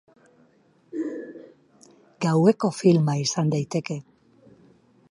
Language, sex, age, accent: Basque, female, 50-59, Mendebalekoa (Araba, Bizkaia, Gipuzkoako mendebaleko herri batzuk)